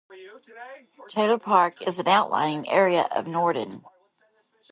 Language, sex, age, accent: English, female, 40-49, United States English